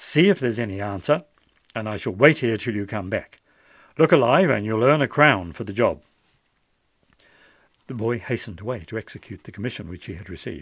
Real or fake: real